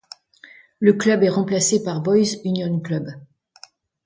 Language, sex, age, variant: French, female, 60-69, Français de métropole